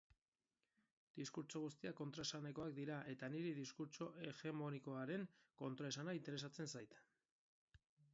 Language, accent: Basque, Erdialdekoa edo Nafarra (Gipuzkoa, Nafarroa)